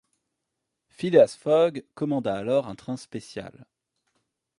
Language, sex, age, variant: French, male, 30-39, Français de métropole